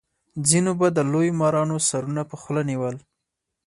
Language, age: Pashto, 19-29